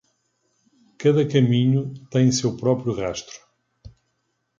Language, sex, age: Portuguese, male, 40-49